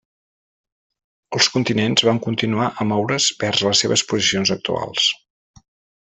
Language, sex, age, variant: Catalan, male, 50-59, Central